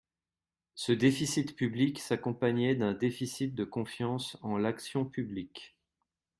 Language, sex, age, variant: French, male, 30-39, Français de métropole